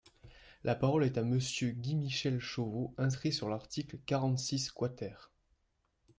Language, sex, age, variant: French, male, 19-29, Français de métropole